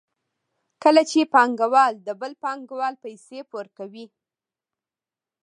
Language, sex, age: Pashto, female, 19-29